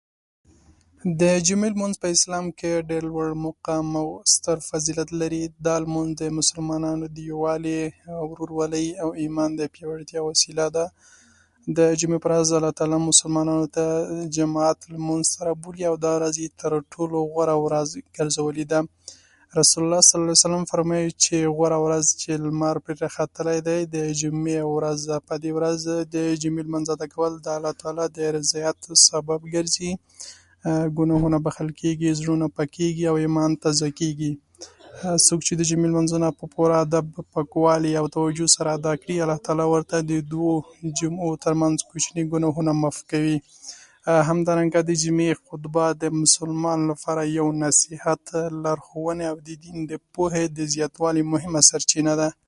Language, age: Pashto, 19-29